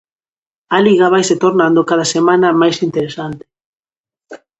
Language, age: Galician, under 19